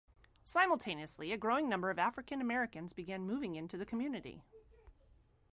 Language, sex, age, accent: English, female, 30-39, United States English